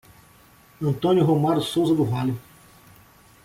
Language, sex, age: Portuguese, male, 40-49